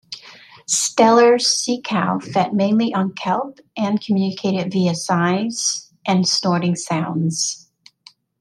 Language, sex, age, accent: English, female, 30-39, United States English